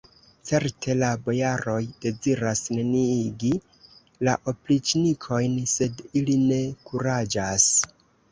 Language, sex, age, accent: Esperanto, male, 19-29, Internacia